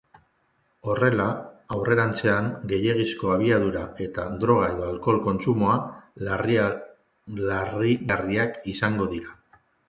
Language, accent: Basque, Mendebalekoa (Araba, Bizkaia, Gipuzkoako mendebaleko herri batzuk)